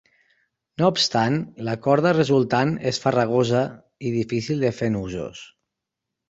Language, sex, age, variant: Catalan, male, 30-39, Nord-Occidental